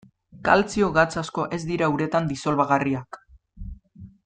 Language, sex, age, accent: Basque, male, 19-29, Mendebalekoa (Araba, Bizkaia, Gipuzkoako mendebaleko herri batzuk)